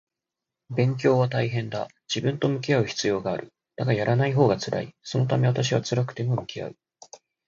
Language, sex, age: Japanese, male, 19-29